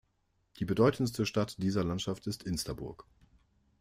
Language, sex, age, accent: German, male, 40-49, Deutschland Deutsch